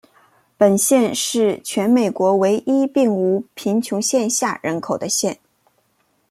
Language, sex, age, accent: Chinese, female, 30-39, 出生地：吉林省